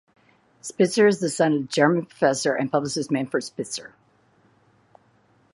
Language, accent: English, United States English